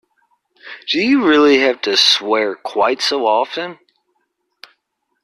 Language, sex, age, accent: English, male, 30-39, United States English